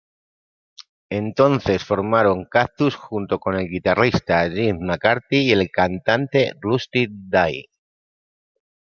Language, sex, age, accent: Spanish, male, 50-59, España: Centro-Sur peninsular (Madrid, Toledo, Castilla-La Mancha)